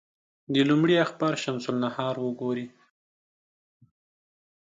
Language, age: Pashto, 19-29